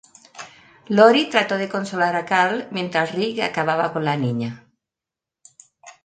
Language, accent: Spanish, España: Centro-Sur peninsular (Madrid, Toledo, Castilla-La Mancha)